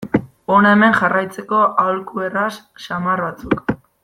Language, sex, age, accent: Basque, female, 19-29, Mendebalekoa (Araba, Bizkaia, Gipuzkoako mendebaleko herri batzuk)